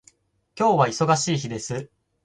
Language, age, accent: Japanese, 19-29, 標準語